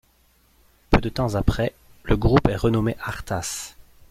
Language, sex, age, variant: French, male, 40-49, Français de métropole